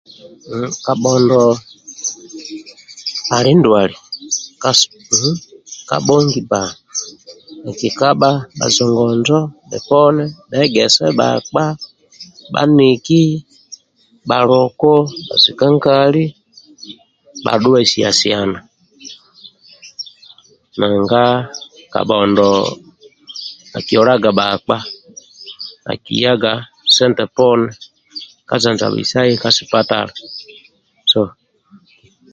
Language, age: Amba (Uganda), 30-39